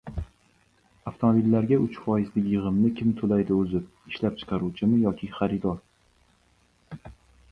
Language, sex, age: Uzbek, male, 19-29